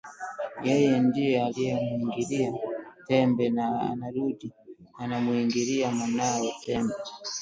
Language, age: Swahili, 19-29